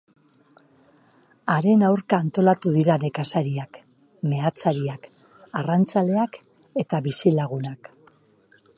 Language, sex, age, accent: Basque, female, 50-59, Mendebalekoa (Araba, Bizkaia, Gipuzkoako mendebaleko herri batzuk)